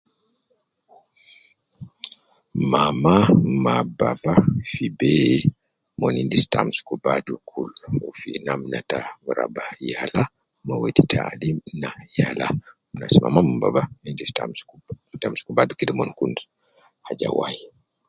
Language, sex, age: Nubi, male, 50-59